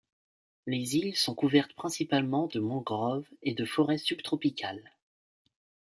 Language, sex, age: French, male, 19-29